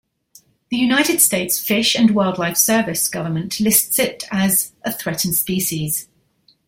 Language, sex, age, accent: English, female, 40-49, England English